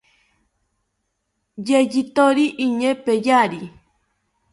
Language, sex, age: South Ucayali Ashéninka, female, under 19